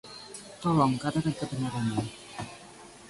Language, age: Indonesian, 19-29